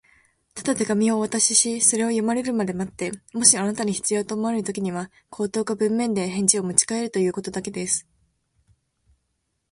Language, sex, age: Japanese, female, under 19